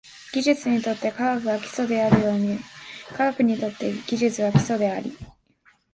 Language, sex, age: Japanese, female, 19-29